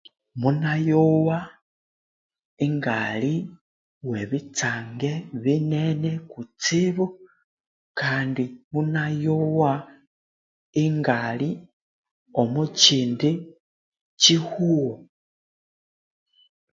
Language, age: Konzo, 19-29